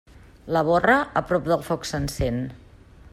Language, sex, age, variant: Catalan, female, 50-59, Central